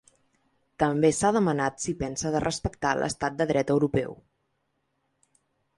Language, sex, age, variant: Catalan, female, 19-29, Central